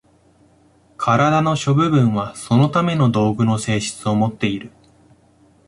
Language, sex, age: Japanese, male, 19-29